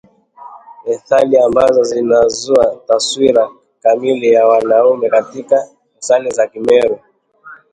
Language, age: Swahili, 30-39